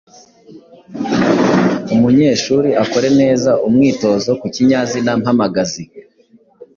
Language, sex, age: Kinyarwanda, male, 19-29